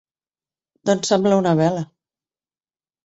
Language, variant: Catalan, Nord-Occidental